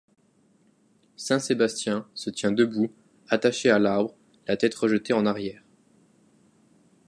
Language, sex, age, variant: French, male, 19-29, Français de métropole